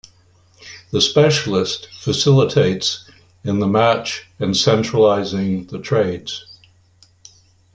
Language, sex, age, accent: English, male, 80-89, Canadian English